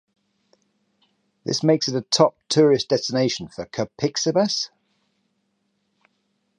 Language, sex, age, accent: English, male, 40-49, England English